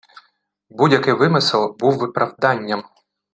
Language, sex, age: Ukrainian, male, 30-39